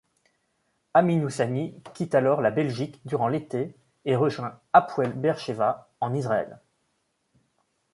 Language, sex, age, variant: French, male, 30-39, Français de métropole